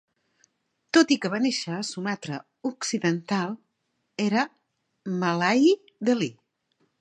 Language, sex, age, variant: Catalan, female, 50-59, Central